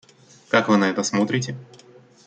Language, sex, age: Russian, male, 19-29